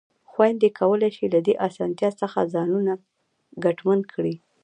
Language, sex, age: Pashto, female, 19-29